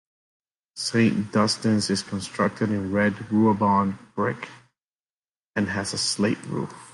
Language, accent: English, United States English